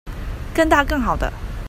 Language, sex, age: Chinese, female, 30-39